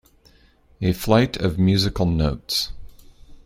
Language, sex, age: English, male, 50-59